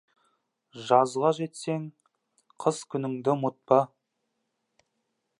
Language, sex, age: Kazakh, male, 19-29